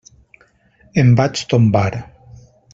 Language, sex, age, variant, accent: Catalan, male, 40-49, Valencià meridional, valencià